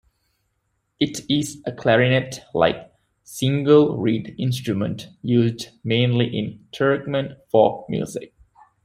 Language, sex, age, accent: English, male, 19-29, United States English